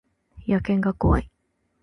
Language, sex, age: Japanese, female, 19-29